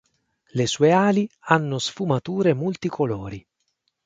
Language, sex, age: Italian, male, 40-49